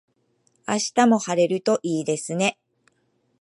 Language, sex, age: Japanese, female, 50-59